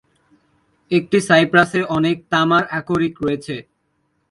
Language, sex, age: Bengali, male, under 19